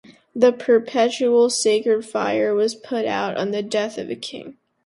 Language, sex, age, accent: English, female, under 19, United States English